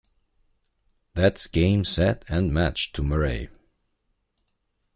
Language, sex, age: English, male, 19-29